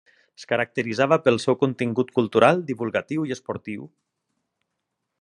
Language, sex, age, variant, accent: Catalan, male, 30-39, Valencià meridional, valencià